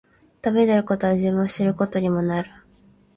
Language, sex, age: Japanese, female, 19-29